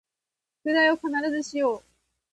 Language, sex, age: Japanese, female, 19-29